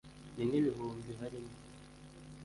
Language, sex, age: Kinyarwanda, male, 19-29